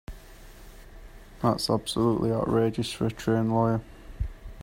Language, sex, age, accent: English, male, 19-29, England English